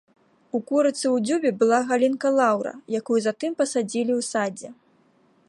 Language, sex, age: Belarusian, female, 19-29